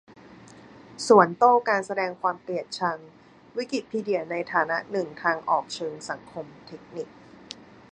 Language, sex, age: Thai, female, 19-29